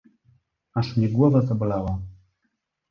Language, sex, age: Polish, male, 30-39